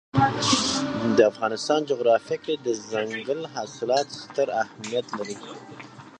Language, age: Pashto, 19-29